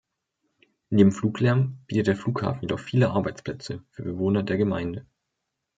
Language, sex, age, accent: German, male, 19-29, Deutschland Deutsch